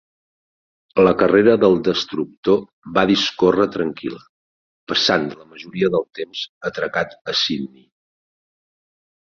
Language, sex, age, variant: Catalan, male, 50-59, Central